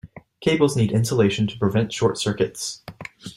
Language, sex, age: English, male, 19-29